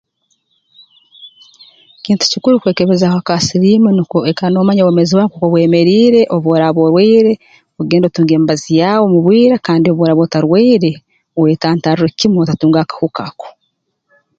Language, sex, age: Tooro, female, 30-39